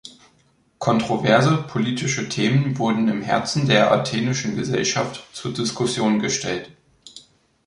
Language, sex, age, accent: German, male, 19-29, Deutschland Deutsch